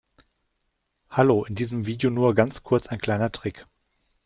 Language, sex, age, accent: German, male, 40-49, Deutschland Deutsch